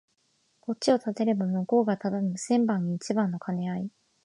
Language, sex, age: Japanese, female, 19-29